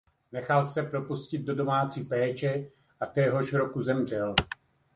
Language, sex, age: Czech, male, 50-59